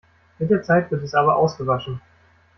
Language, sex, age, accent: German, male, 19-29, Deutschland Deutsch